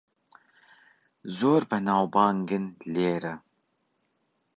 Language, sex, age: Central Kurdish, male, 30-39